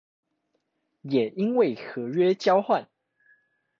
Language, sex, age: Chinese, male, 19-29